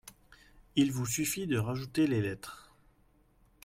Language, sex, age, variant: French, male, 30-39, Français de métropole